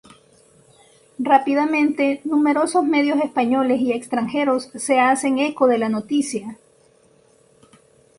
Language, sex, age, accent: Spanish, female, 19-29, América central